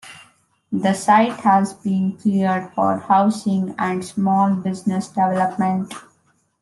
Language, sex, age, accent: English, female, 19-29, India and South Asia (India, Pakistan, Sri Lanka)